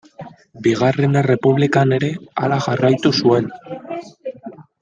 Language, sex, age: Basque, male, 19-29